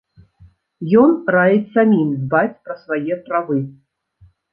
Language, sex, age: Belarusian, female, 40-49